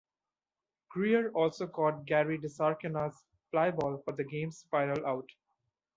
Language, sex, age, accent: English, male, 19-29, India and South Asia (India, Pakistan, Sri Lanka)